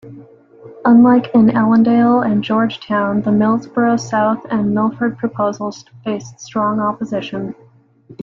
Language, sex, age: English, female, 30-39